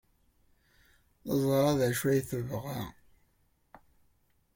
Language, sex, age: Kabyle, male, 19-29